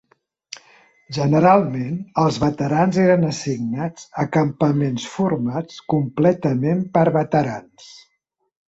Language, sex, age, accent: Catalan, male, 70-79, Barcelona